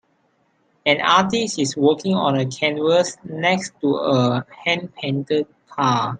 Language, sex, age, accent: English, male, 19-29, Malaysian English